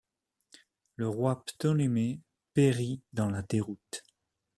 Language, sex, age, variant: French, male, 40-49, Français de métropole